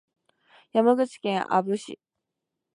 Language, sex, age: Japanese, female, 19-29